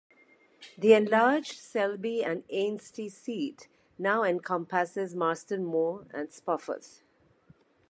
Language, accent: English, India and South Asia (India, Pakistan, Sri Lanka)